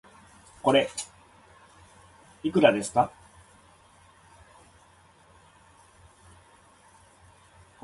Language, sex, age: Japanese, male, 30-39